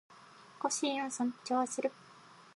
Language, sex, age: Japanese, female, 19-29